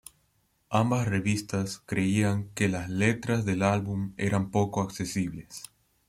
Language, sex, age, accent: Spanish, male, under 19, Andino-Pacífico: Colombia, Perú, Ecuador, oeste de Bolivia y Venezuela andina